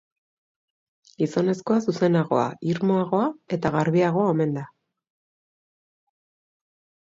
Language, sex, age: Basque, female, 30-39